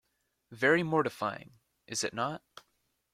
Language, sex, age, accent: English, male, under 19, United States English